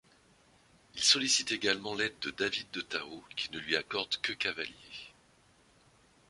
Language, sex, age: French, male, 50-59